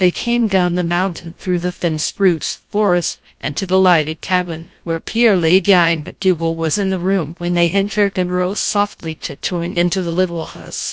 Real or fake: fake